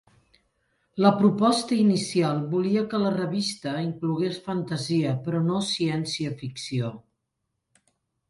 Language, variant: Catalan, Central